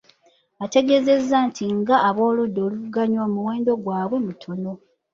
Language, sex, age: Ganda, female, 30-39